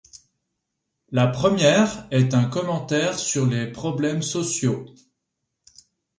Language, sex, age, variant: French, male, 30-39, Français de métropole